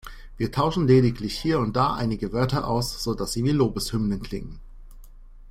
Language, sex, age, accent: German, male, 30-39, Deutschland Deutsch